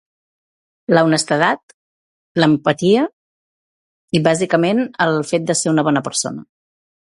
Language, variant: Catalan, Central